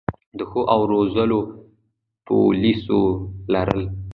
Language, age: Pashto, under 19